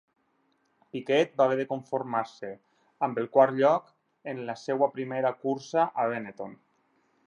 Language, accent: Catalan, Tortosí